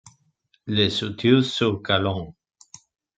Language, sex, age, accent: Spanish, male, 50-59, España: Centro-Sur peninsular (Madrid, Toledo, Castilla-La Mancha)